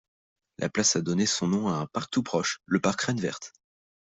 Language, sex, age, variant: French, male, under 19, Français de métropole